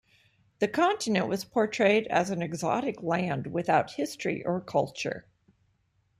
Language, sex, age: English, female, 60-69